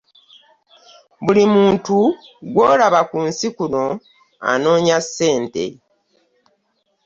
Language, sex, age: Ganda, female, 50-59